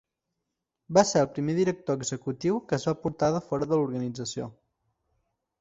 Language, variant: Catalan, Central